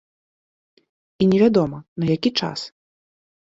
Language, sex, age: Belarusian, female, 19-29